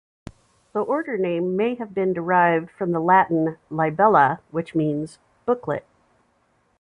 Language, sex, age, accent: English, female, 50-59, United States English